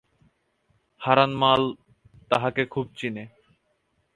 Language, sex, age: Bengali, male, 19-29